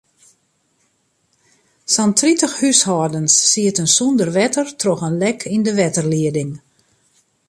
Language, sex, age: Western Frisian, female, 50-59